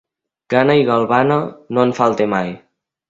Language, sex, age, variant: Catalan, male, under 19, Central